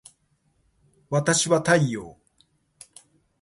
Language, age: Japanese, 40-49